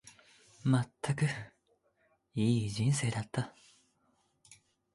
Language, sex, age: Japanese, male, 19-29